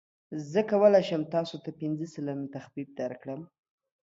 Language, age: Pashto, 19-29